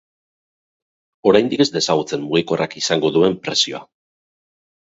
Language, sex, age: Basque, male, 30-39